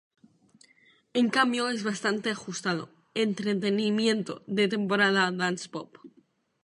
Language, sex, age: Spanish, female, 19-29